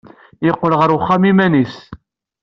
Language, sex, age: Kabyle, male, 19-29